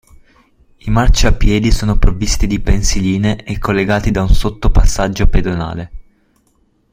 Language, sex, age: Italian, male, 19-29